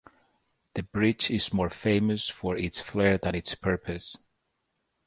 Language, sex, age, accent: English, male, 40-49, United States English